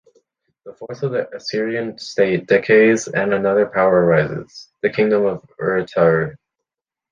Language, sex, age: English, male, under 19